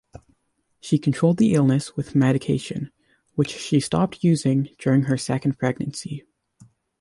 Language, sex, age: English, male, under 19